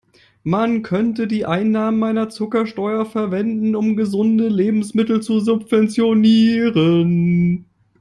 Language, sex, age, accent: German, male, 19-29, Deutschland Deutsch